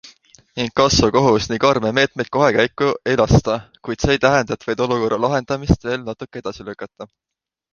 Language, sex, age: Estonian, male, 19-29